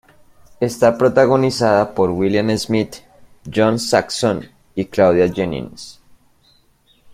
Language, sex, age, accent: Spanish, male, 19-29, Andino-Pacífico: Colombia, Perú, Ecuador, oeste de Bolivia y Venezuela andina